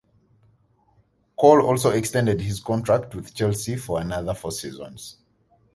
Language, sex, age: English, male, 19-29